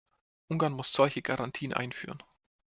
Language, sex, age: German, male, 19-29